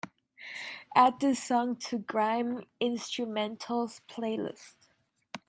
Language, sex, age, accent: English, female, 30-39, United States English